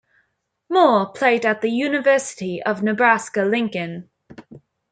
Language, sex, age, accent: English, female, under 19, England English